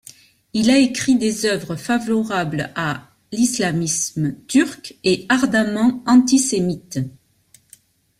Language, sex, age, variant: French, female, 50-59, Français de métropole